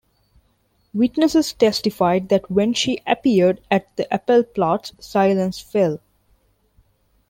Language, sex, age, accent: English, female, 19-29, India and South Asia (India, Pakistan, Sri Lanka)